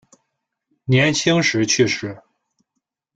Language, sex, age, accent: Chinese, male, 19-29, 出生地：河南省